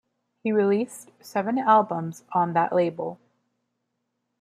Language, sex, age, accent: English, female, 19-29, United States English